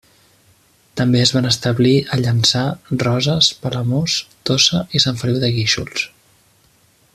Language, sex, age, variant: Catalan, male, 19-29, Central